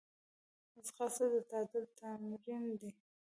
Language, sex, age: Pashto, female, 19-29